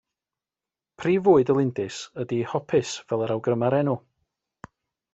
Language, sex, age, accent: Welsh, male, 30-39, Y Deyrnas Unedig Cymraeg